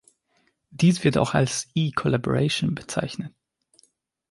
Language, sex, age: German, male, 19-29